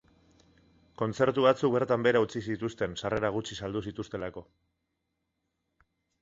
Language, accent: Basque, Mendebalekoa (Araba, Bizkaia, Gipuzkoako mendebaleko herri batzuk)